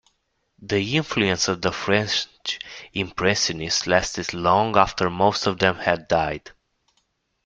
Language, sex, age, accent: English, male, 19-29, United States English